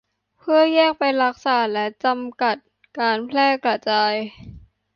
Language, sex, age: Thai, female, 19-29